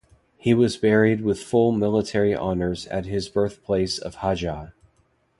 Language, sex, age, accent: English, male, 30-39, United States English